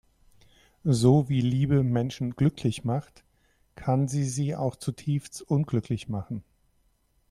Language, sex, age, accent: German, male, 50-59, Deutschland Deutsch